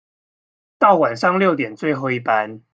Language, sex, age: Chinese, male, 19-29